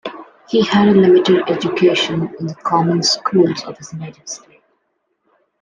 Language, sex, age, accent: English, female, 19-29, India and South Asia (India, Pakistan, Sri Lanka)